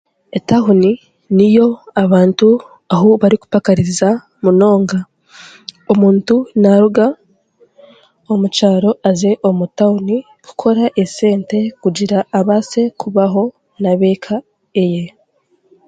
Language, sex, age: Chiga, female, 19-29